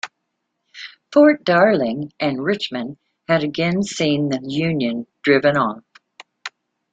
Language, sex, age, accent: English, female, 60-69, United States English